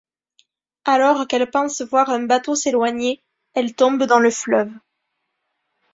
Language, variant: French, Français de métropole